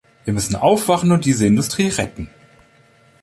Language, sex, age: German, male, 30-39